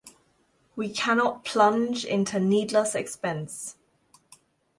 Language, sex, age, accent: English, female, 19-29, England English